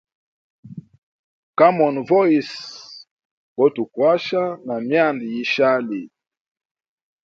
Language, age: Hemba, 40-49